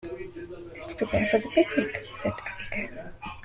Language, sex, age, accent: English, female, 19-29, United States English